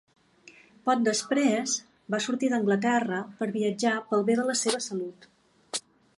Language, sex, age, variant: Catalan, female, 40-49, Balear